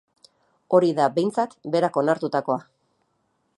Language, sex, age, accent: Basque, female, 40-49, Erdialdekoa edo Nafarra (Gipuzkoa, Nafarroa)